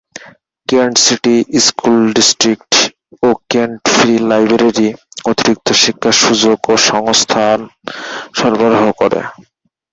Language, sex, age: Bengali, male, 19-29